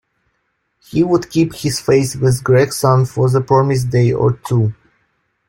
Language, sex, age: English, male, 19-29